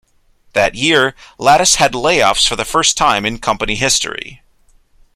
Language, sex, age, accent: English, male, 19-29, United States English